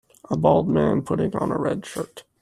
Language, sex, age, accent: English, male, 19-29, Canadian English